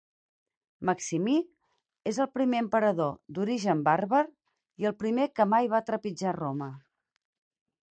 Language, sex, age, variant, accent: Catalan, female, 40-49, Central, Camp de Tarragona